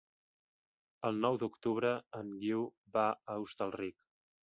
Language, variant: Catalan, Central